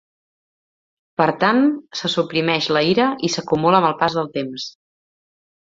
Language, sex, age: Catalan, female, 30-39